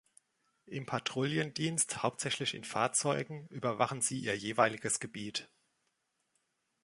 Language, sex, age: German, male, 30-39